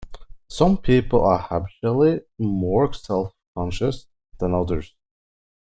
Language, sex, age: English, male, 19-29